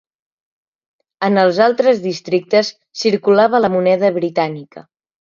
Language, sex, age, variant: Catalan, male, under 19, Central